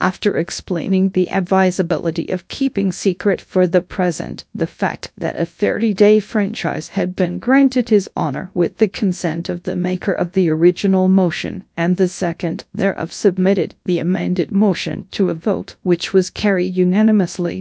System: TTS, GradTTS